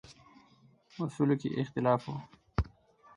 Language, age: Pashto, 19-29